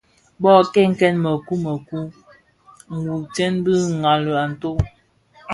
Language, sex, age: Bafia, female, 30-39